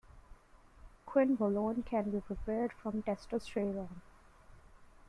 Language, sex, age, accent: English, female, 19-29, India and South Asia (India, Pakistan, Sri Lanka)